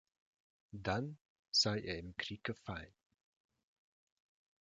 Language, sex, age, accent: German, male, 30-39, Russisch Deutsch